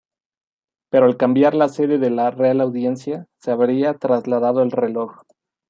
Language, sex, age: Spanish, male, 19-29